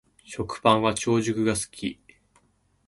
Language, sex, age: Japanese, male, 19-29